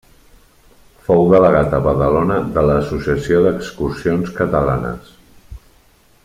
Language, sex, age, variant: Catalan, male, 40-49, Central